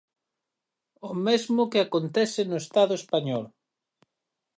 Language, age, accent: Galician, 40-49, Atlántico (seseo e gheada)